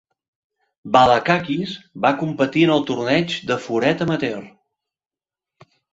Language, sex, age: Catalan, male, 50-59